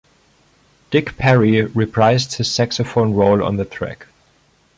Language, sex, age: English, male, 19-29